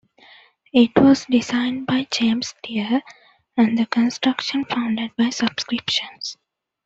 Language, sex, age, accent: English, female, 19-29, India and South Asia (India, Pakistan, Sri Lanka)